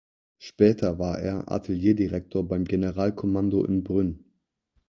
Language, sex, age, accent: German, male, 19-29, Deutschland Deutsch